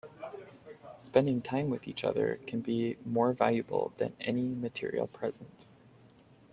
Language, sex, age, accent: English, male, 19-29, United States English